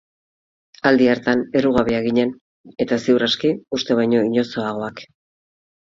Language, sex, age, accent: Basque, female, 40-49, Mendebalekoa (Araba, Bizkaia, Gipuzkoako mendebaleko herri batzuk)